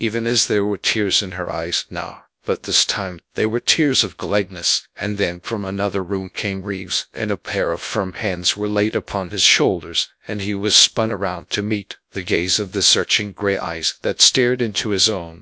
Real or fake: fake